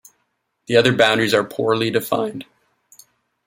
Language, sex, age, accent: English, male, 19-29, Canadian English